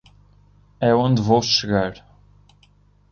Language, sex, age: Portuguese, male, 19-29